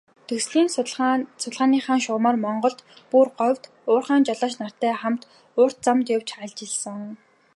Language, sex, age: Mongolian, female, 19-29